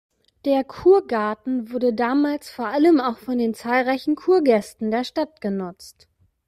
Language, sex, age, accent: German, female, 30-39, Deutschland Deutsch